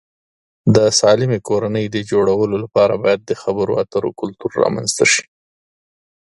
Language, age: Pashto, 30-39